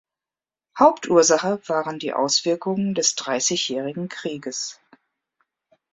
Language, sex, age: German, female, 50-59